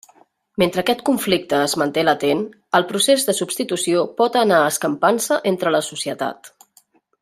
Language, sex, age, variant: Catalan, female, 40-49, Central